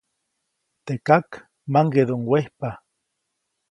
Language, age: Copainalá Zoque, 19-29